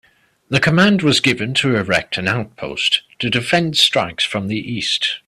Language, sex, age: English, male, 19-29